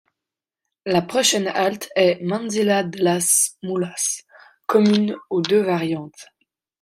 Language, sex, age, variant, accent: French, female, 19-29, Français d'Europe, Français de Suisse